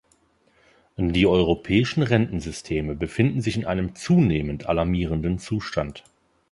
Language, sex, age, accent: German, male, 30-39, Deutschland Deutsch